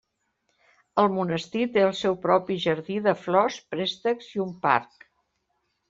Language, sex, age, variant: Catalan, female, 60-69, Central